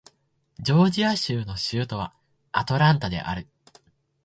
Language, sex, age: Japanese, male, 19-29